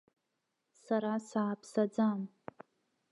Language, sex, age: Abkhazian, female, under 19